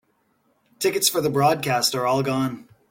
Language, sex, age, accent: English, male, 30-39, United States English